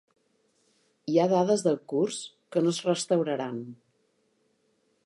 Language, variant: Catalan, Central